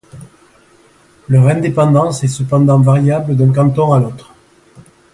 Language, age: French, 70-79